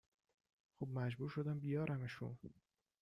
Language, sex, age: Persian, male, 30-39